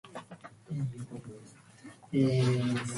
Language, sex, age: Japanese, female, 19-29